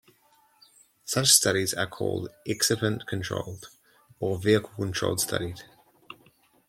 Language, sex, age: English, male, 30-39